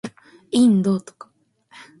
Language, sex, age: Japanese, female, 19-29